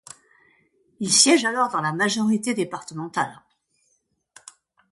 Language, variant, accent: French, Français de métropole, Français de l'ouest de la France